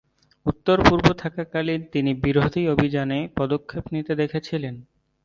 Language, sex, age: Bengali, male, 19-29